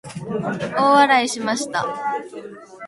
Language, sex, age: Japanese, female, 19-29